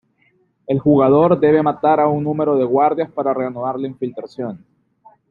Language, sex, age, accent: Spanish, male, 19-29, América central